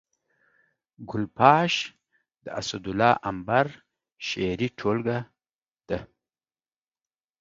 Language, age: Pashto, 50-59